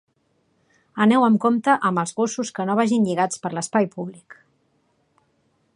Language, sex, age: Catalan, female, 40-49